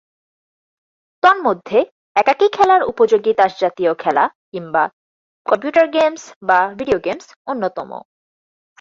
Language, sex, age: Bengali, female, 19-29